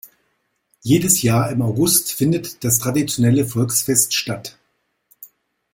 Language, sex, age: German, male, 40-49